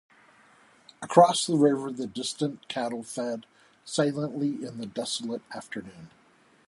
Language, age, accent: English, 50-59, United States English